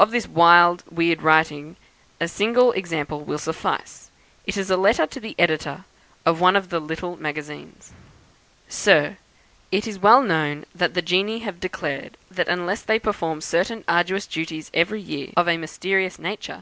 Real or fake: real